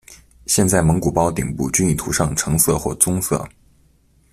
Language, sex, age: Chinese, male, under 19